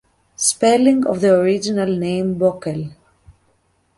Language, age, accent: English, 30-39, United States English